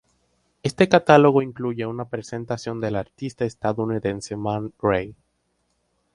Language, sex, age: Spanish, male, under 19